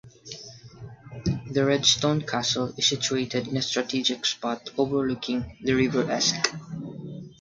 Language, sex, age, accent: English, male, 19-29, United States English; Filipino